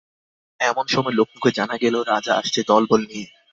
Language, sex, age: Bengali, male, 19-29